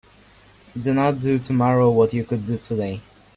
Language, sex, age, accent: English, male, under 19, Canadian English